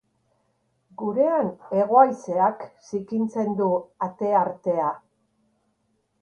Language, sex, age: Basque, female, 60-69